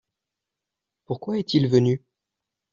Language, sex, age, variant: French, male, 30-39, Français de métropole